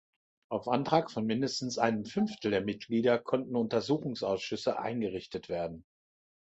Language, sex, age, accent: German, male, 60-69, Deutschland Deutsch